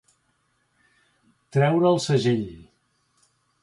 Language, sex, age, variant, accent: Catalan, male, 60-69, Central, central